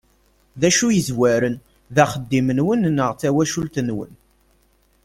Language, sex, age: Kabyle, male, 30-39